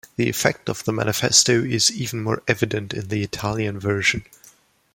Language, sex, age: English, male, 19-29